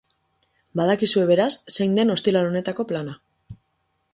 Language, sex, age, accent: Basque, female, 19-29, Mendebalekoa (Araba, Bizkaia, Gipuzkoako mendebaleko herri batzuk)